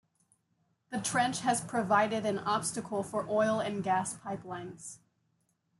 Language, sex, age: English, female, 19-29